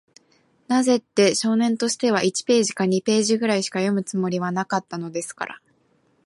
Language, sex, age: Japanese, female, 19-29